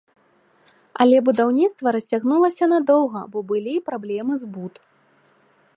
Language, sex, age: Belarusian, female, 19-29